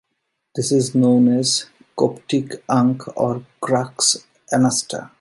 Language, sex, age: English, male, 40-49